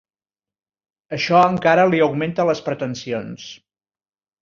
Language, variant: Catalan, Central